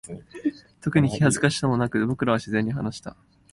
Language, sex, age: Japanese, male, 19-29